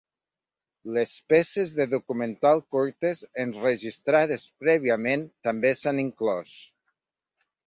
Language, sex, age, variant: Catalan, male, 40-49, Nord-Occidental